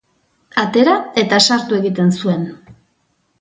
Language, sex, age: Basque, female, 40-49